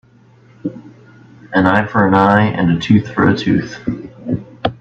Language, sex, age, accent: English, male, 19-29, United States English